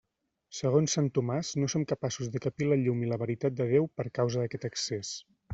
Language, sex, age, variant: Catalan, male, 40-49, Central